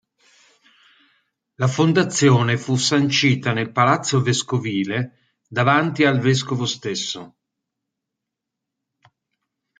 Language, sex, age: Italian, male, 50-59